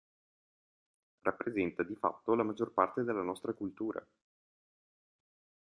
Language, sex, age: Italian, male, 19-29